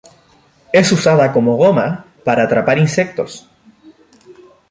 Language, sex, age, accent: Spanish, male, 19-29, Chileno: Chile, Cuyo